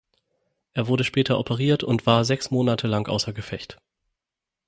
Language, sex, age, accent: German, male, 19-29, Deutschland Deutsch